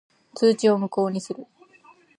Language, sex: Japanese, female